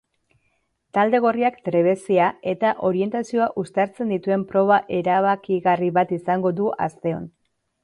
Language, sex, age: Basque, female, 30-39